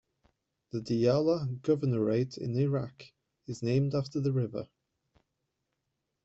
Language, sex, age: English, male, 30-39